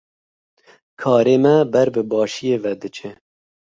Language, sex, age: Kurdish, male, 30-39